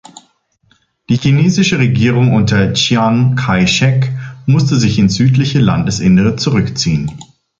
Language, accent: German, Deutschland Deutsch